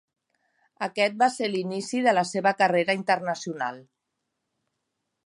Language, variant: Catalan, Central